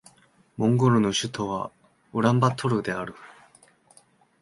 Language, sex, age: Japanese, male, 19-29